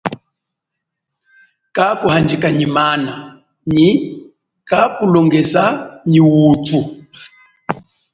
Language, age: Chokwe, 40-49